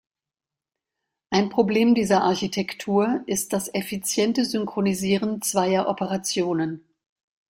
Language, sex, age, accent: German, female, 60-69, Deutschland Deutsch